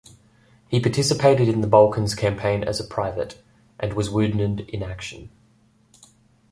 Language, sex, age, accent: English, male, 19-29, Australian English